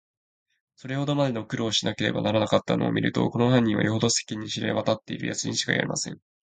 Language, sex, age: Japanese, male, 19-29